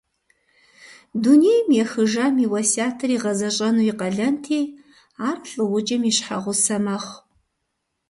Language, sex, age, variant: Kabardian, female, 40-49, Адыгэбзэ (Къэбэрдей, Кирил, Урысей)